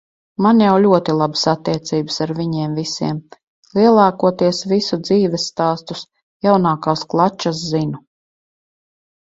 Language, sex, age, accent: Latvian, female, 50-59, Riga